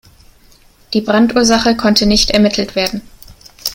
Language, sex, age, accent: German, female, 19-29, Deutschland Deutsch